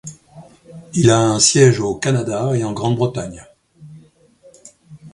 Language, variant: French, Français de métropole